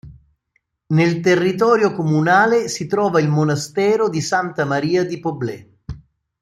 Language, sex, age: Italian, male, 60-69